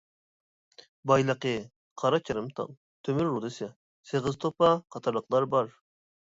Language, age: Uyghur, 19-29